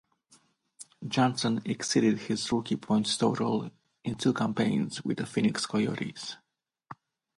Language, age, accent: English, 30-39, Eastern European